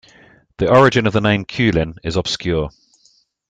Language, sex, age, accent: English, male, 40-49, England English